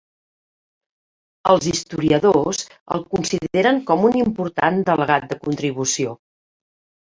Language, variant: Catalan, Central